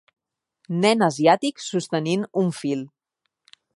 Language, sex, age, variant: Catalan, female, 30-39, Central